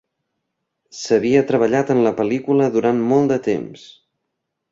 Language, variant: Catalan, Central